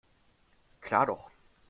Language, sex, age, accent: German, male, 19-29, Deutschland Deutsch